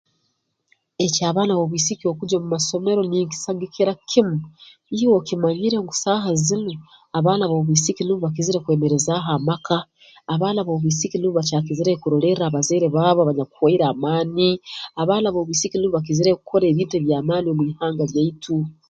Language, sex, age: Tooro, female, 40-49